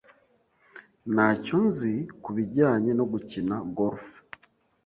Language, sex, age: Kinyarwanda, male, 19-29